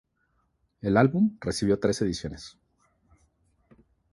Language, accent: Spanish, México